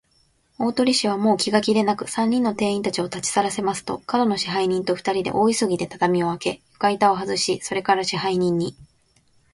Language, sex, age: Japanese, female, 19-29